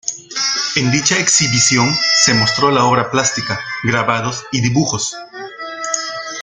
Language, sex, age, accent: Spanish, male, 40-49, Andino-Pacífico: Colombia, Perú, Ecuador, oeste de Bolivia y Venezuela andina